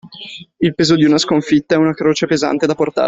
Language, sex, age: Italian, male, 19-29